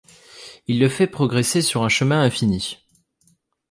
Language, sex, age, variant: French, male, 19-29, Français de métropole